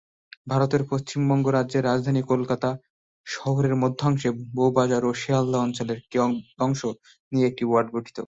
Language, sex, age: Bengali, male, 19-29